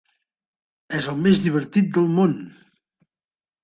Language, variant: Catalan, Central